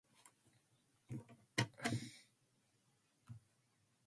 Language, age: English, 19-29